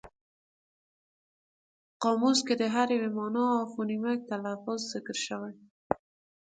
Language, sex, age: Pashto, female, 19-29